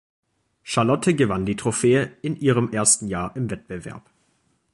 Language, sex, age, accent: German, male, under 19, Deutschland Deutsch